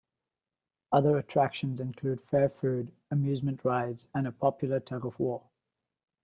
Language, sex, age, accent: English, male, 30-39, Australian English